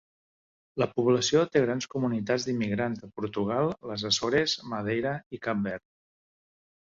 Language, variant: Catalan, Central